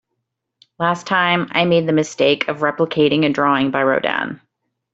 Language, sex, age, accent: English, female, 30-39, United States English